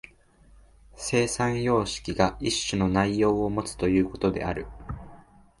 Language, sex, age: Japanese, male, 19-29